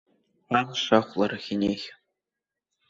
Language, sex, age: Abkhazian, male, under 19